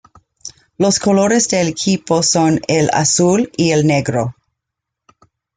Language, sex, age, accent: Spanish, female, 50-59, México